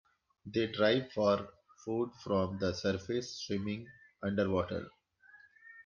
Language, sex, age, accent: English, male, 40-49, India and South Asia (India, Pakistan, Sri Lanka)